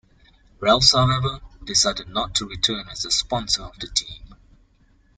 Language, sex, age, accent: English, male, 19-29, Singaporean English